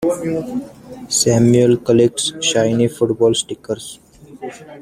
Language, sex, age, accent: English, male, 19-29, India and South Asia (India, Pakistan, Sri Lanka)